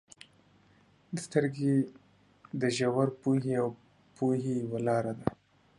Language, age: Pashto, 19-29